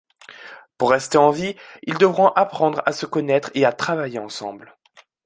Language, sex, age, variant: French, male, 19-29, Français de métropole